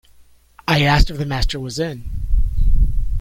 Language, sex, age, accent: English, male, 60-69, United States English